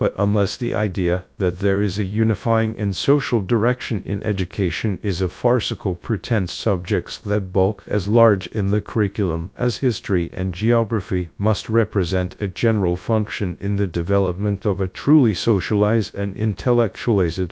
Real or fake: fake